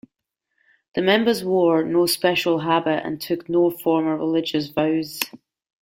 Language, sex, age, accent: English, female, 40-49, Scottish English